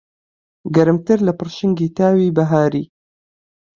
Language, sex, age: Central Kurdish, male, 19-29